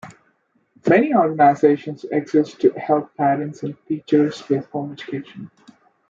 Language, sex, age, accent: English, male, 19-29, India and South Asia (India, Pakistan, Sri Lanka)